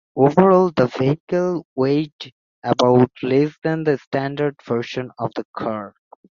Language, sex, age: English, male, 19-29